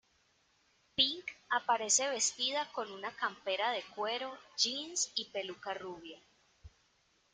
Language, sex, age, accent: Spanish, female, 30-39, Caribe: Cuba, Venezuela, Puerto Rico, República Dominicana, Panamá, Colombia caribeña, México caribeño, Costa del golfo de México